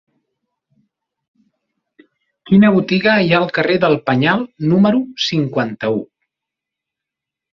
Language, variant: Catalan, Central